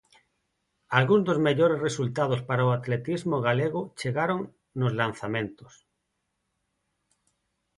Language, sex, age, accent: Galician, male, 40-49, Neofalante